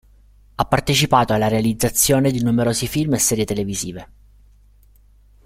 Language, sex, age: Italian, male, 30-39